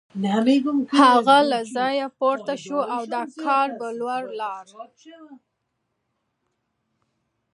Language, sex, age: Pashto, female, 19-29